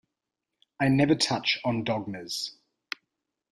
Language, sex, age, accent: English, male, 30-39, Australian English